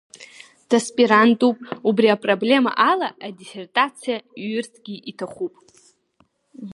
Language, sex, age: Abkhazian, female, 19-29